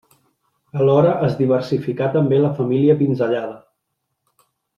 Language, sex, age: Catalan, male, 30-39